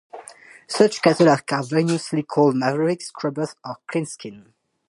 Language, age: English, 30-39